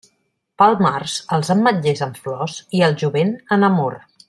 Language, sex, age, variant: Catalan, female, 30-39, Central